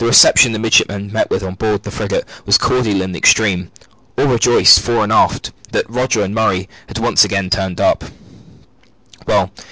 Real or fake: real